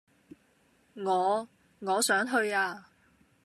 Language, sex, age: Cantonese, female, 19-29